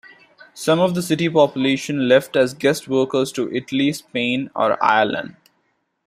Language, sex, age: English, male, 19-29